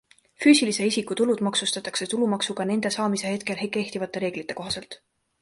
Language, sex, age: Estonian, female, 19-29